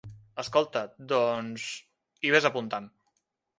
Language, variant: Catalan, Central